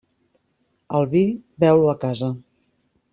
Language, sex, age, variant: Catalan, female, 30-39, Central